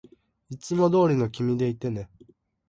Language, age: Japanese, under 19